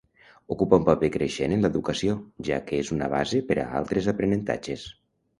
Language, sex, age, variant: Catalan, male, 50-59, Nord-Occidental